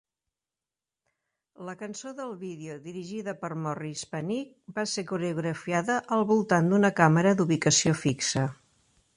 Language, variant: Catalan, Central